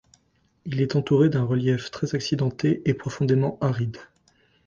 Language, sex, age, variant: French, male, 30-39, Français de métropole